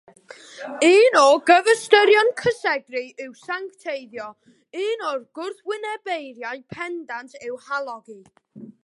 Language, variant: Welsh, North-Eastern Welsh